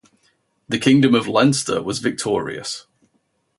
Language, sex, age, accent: English, male, 19-29, England English